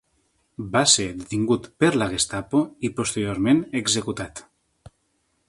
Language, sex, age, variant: Catalan, male, 40-49, Nord-Occidental